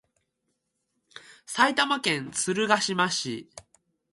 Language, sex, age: Japanese, male, 19-29